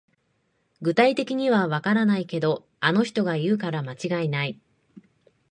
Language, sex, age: Japanese, female, 30-39